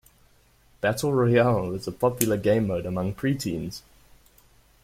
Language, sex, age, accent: English, male, under 19, Southern African (South Africa, Zimbabwe, Namibia)